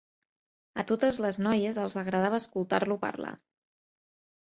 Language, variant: Catalan, Central